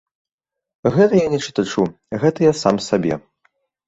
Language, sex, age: Belarusian, male, 19-29